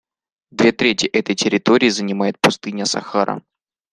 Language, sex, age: Russian, male, 19-29